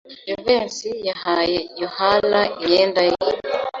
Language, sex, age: Kinyarwanda, female, 19-29